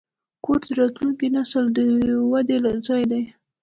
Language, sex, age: Pashto, female, 19-29